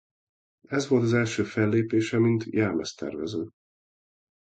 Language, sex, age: Hungarian, male, 40-49